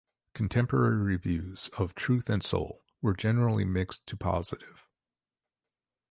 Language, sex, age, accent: English, male, 40-49, United States English